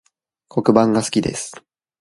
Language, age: Japanese, 19-29